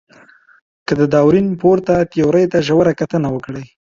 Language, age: Pashto, 19-29